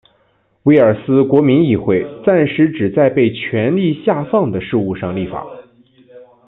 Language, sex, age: Chinese, male, 19-29